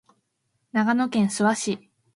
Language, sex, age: Japanese, female, 19-29